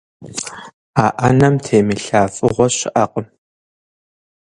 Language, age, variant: Kabardian, 30-39, Адыгэбзэ (Къэбэрдей, Кирил, Урысей)